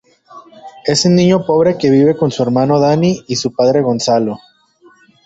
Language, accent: Spanish, México